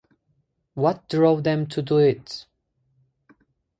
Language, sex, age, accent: English, male, 19-29, United States English